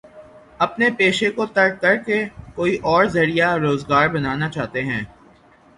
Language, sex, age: Urdu, male, 19-29